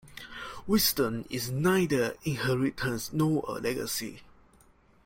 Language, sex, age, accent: English, male, 19-29, Malaysian English